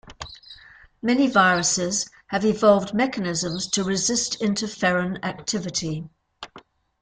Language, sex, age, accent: English, female, 70-79, England English